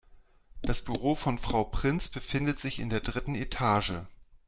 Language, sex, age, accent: German, male, 40-49, Deutschland Deutsch